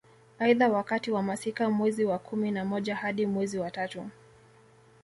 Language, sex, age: Swahili, male, 30-39